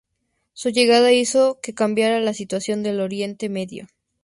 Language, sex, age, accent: Spanish, female, 19-29, México